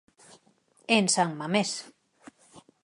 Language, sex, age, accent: Galician, female, 50-59, Normativo (estándar)